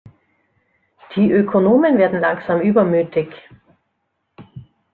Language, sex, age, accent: German, female, 50-59, Österreichisches Deutsch